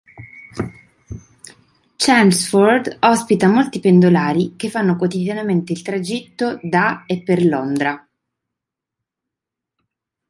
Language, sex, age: Italian, female, 30-39